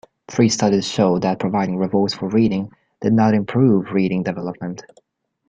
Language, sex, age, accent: English, male, under 19, United States English